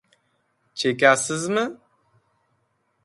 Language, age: Uzbek, 19-29